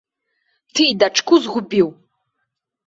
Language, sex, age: Belarusian, female, 30-39